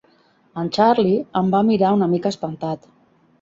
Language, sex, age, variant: Catalan, female, 50-59, Central